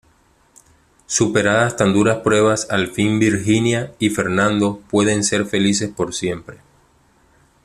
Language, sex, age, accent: Spanish, male, 19-29, Caribe: Cuba, Venezuela, Puerto Rico, República Dominicana, Panamá, Colombia caribeña, México caribeño, Costa del golfo de México